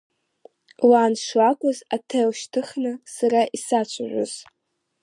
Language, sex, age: Abkhazian, female, under 19